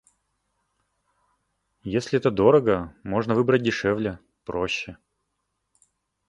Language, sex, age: Russian, male, 30-39